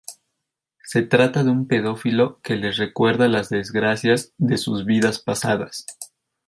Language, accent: Spanish, México